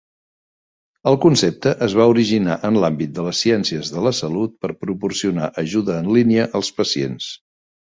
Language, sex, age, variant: Catalan, male, 60-69, Central